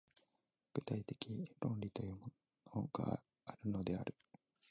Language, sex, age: Japanese, male, 19-29